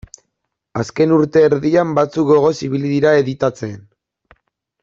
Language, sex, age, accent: Basque, male, 19-29, Mendebalekoa (Araba, Bizkaia, Gipuzkoako mendebaleko herri batzuk)